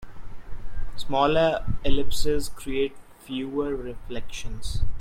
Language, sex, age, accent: English, male, 19-29, India and South Asia (India, Pakistan, Sri Lanka)